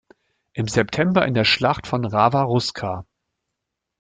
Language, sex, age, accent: German, male, 50-59, Deutschland Deutsch